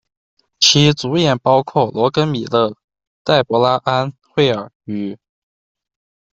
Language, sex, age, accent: Chinese, male, under 19, 出生地：四川省